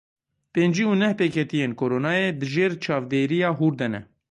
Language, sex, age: Kurdish, male, 30-39